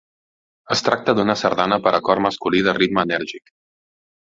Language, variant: Catalan, Central